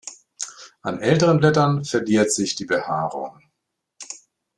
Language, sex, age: German, male, 50-59